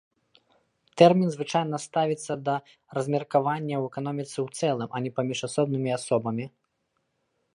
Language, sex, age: Belarusian, male, 30-39